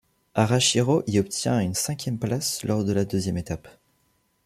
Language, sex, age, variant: French, male, under 19, Français de métropole